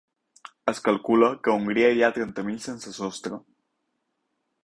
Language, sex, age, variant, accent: Catalan, male, 19-29, Balear, mallorquí